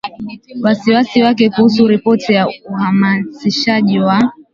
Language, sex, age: Swahili, female, 19-29